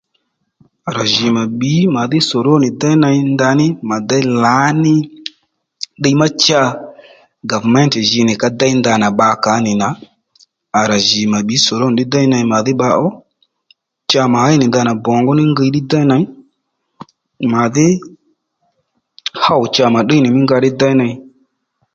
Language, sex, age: Lendu, male, 30-39